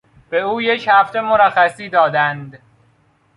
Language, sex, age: Persian, male, 19-29